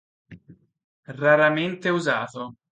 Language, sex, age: Italian, male, 30-39